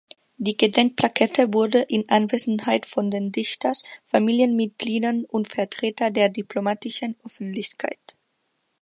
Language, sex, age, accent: German, female, under 19, Deutschland Deutsch